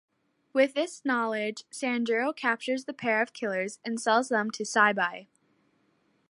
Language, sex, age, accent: English, female, under 19, United States English